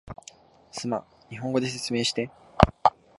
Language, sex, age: Japanese, male, 19-29